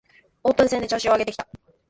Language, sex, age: Japanese, female, under 19